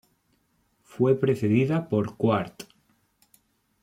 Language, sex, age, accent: Spanish, male, 19-29, España: Centro-Sur peninsular (Madrid, Toledo, Castilla-La Mancha)